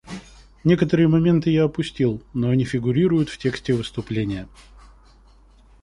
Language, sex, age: Russian, male, 19-29